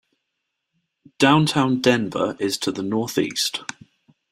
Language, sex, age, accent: English, male, 30-39, England English